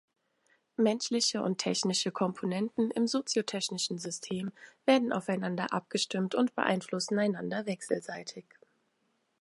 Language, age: German, 19-29